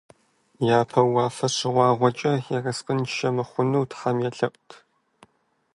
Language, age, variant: Kabardian, 19-29, Адыгэбзэ (Къэбэрдей, Кирил, псоми зэдай)